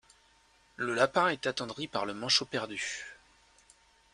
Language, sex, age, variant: French, male, 30-39, Français de métropole